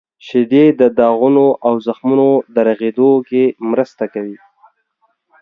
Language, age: Pashto, 30-39